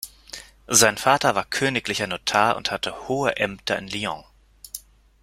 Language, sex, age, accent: German, male, 30-39, Deutschland Deutsch